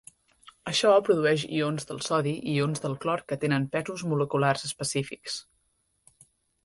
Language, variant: Catalan, Central